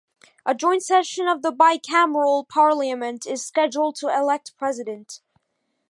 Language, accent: English, United States English